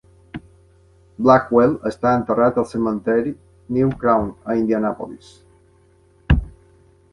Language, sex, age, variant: Catalan, male, 50-59, Balear